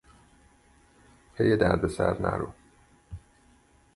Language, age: Persian, 40-49